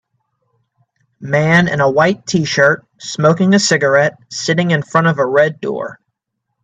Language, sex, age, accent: English, male, 19-29, United States English